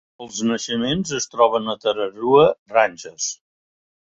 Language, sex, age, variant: Catalan, male, 70-79, Central